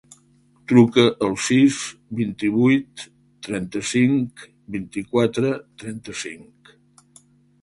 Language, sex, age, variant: Catalan, male, 70-79, Central